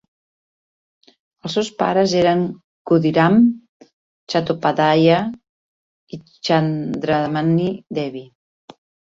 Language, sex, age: Catalan, female, 50-59